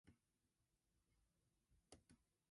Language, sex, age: English, female, under 19